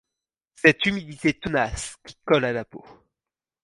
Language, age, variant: French, 19-29, Français de métropole